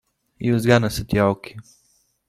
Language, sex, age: Latvian, male, 19-29